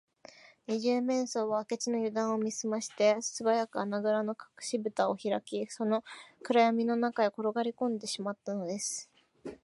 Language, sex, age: Japanese, female, under 19